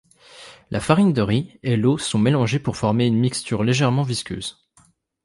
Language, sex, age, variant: French, male, 19-29, Français de métropole